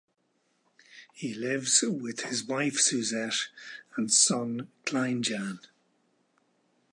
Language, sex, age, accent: English, male, 60-69, Irish English